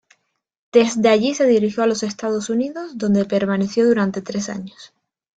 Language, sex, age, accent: Spanish, female, 19-29, España: Norte peninsular (Asturias, Castilla y León, Cantabria, País Vasco, Navarra, Aragón, La Rioja, Guadalajara, Cuenca)